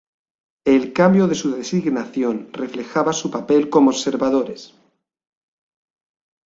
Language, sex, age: Spanish, male, 40-49